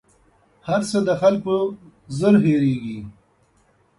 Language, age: Pashto, 50-59